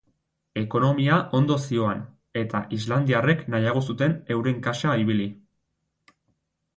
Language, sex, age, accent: Basque, male, 19-29, Erdialdekoa edo Nafarra (Gipuzkoa, Nafarroa)